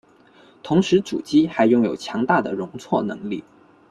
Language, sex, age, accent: Chinese, male, 19-29, 出生地：广东省